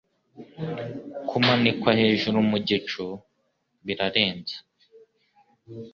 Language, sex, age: Kinyarwanda, male, 19-29